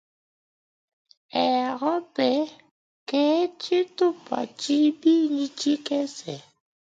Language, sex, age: Luba-Lulua, female, 19-29